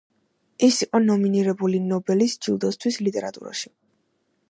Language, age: Georgian, under 19